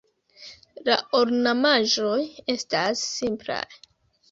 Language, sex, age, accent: Esperanto, female, 19-29, Internacia